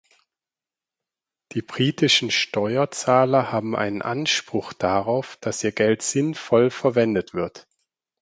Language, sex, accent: German, male, Deutschland Deutsch